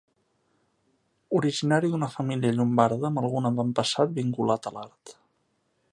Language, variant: Catalan, Central